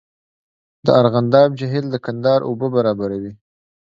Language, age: Pashto, under 19